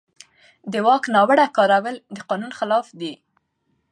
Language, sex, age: Pashto, female, under 19